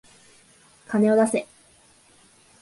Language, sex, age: Japanese, female, 19-29